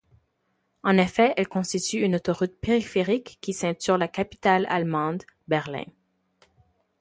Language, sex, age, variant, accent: French, female, 19-29, Français d'Amérique du Nord, Français du Canada